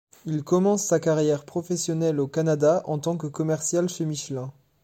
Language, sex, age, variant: French, male, under 19, Français de métropole